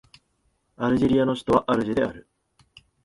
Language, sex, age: Japanese, male, 19-29